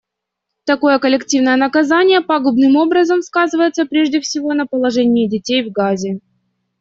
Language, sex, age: Russian, female, 19-29